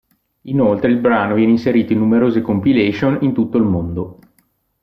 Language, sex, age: Italian, male, 30-39